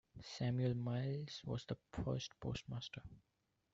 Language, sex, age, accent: English, male, 19-29, India and South Asia (India, Pakistan, Sri Lanka)